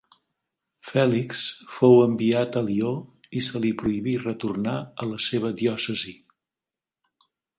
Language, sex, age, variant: Catalan, male, 60-69, Nord-Occidental